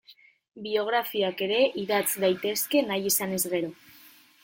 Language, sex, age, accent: Basque, female, 19-29, Mendebalekoa (Araba, Bizkaia, Gipuzkoako mendebaleko herri batzuk)